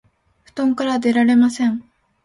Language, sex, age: Japanese, female, 19-29